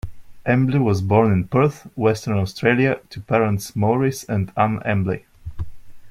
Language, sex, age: English, male, 19-29